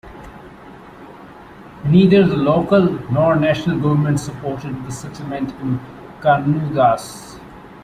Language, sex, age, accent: English, male, 30-39, India and South Asia (India, Pakistan, Sri Lanka)